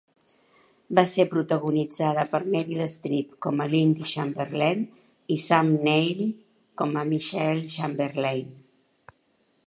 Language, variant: Catalan, Central